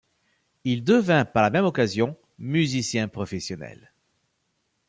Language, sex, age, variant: French, male, 40-49, Français de métropole